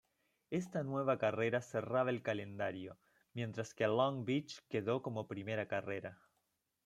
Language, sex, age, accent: Spanish, male, 30-39, Rioplatense: Argentina, Uruguay, este de Bolivia, Paraguay